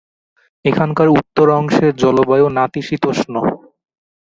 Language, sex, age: Bengali, male, under 19